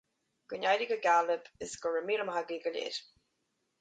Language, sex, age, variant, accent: Irish, female, 30-39, Gaeilge Chonnacht, Cainteoir dúchais, Gaeltacht